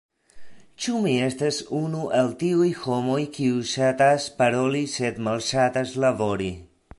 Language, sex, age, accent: Esperanto, male, 40-49, Internacia